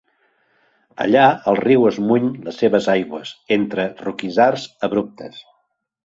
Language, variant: Catalan, Central